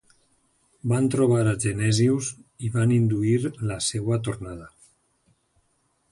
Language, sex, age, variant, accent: Catalan, male, 60-69, Valencià central, valencià